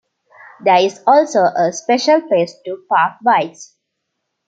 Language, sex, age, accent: English, female, 19-29, India and South Asia (India, Pakistan, Sri Lanka)